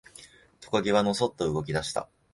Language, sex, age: Japanese, male, 19-29